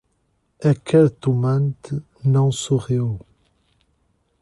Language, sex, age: Portuguese, male, 40-49